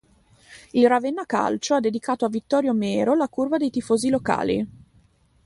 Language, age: Italian, 19-29